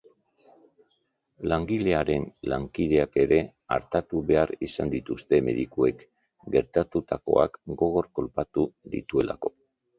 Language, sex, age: Basque, male, 60-69